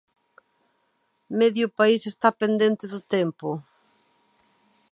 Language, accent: Galician, Atlántico (seseo e gheada)